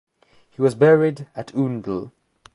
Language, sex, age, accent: English, male, under 19, England English